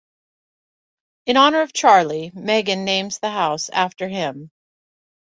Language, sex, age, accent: English, female, 50-59, United States English